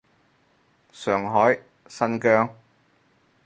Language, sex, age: Cantonese, male, 30-39